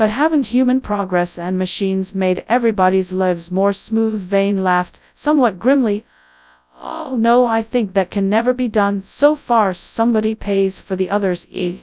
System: TTS, FastPitch